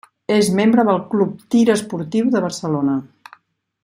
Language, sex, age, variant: Catalan, female, 50-59, Central